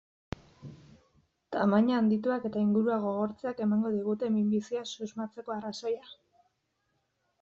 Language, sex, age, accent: Basque, female, 19-29, Mendebalekoa (Araba, Bizkaia, Gipuzkoako mendebaleko herri batzuk)